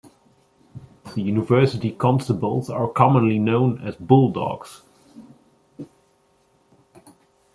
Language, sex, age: English, male, 30-39